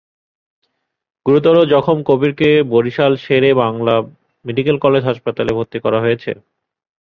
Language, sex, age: Bengali, male, 30-39